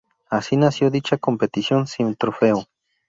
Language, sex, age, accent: Spanish, male, 19-29, México